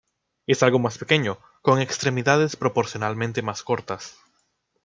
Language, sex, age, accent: Spanish, male, 19-29, Caribe: Cuba, Venezuela, Puerto Rico, República Dominicana, Panamá, Colombia caribeña, México caribeño, Costa del golfo de México